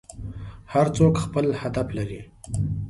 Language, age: Pashto, 30-39